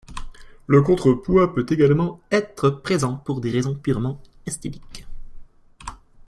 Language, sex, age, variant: French, male, 19-29, Français de métropole